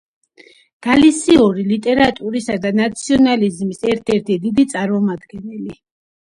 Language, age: Georgian, under 19